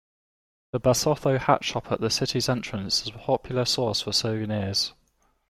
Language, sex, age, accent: English, male, 19-29, England English